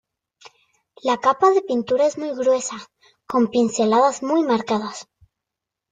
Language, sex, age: Spanish, female, under 19